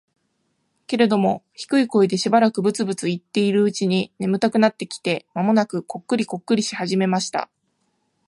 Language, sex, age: Japanese, female, 19-29